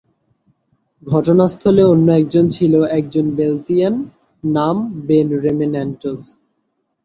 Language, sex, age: Bengali, male, under 19